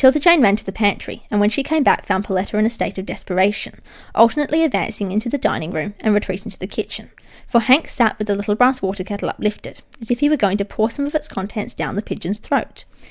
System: none